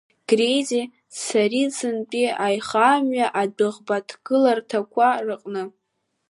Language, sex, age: Abkhazian, female, under 19